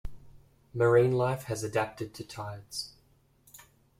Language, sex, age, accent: English, male, 19-29, Australian English